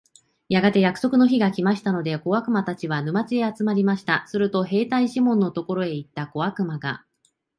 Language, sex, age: Japanese, female, 30-39